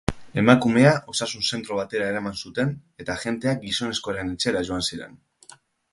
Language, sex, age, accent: Basque, male, 30-39, Mendebalekoa (Araba, Bizkaia, Gipuzkoako mendebaleko herri batzuk)